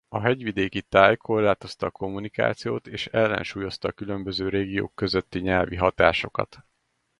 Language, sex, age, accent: Hungarian, male, 30-39, budapesti